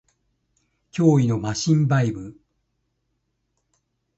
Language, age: Japanese, 70-79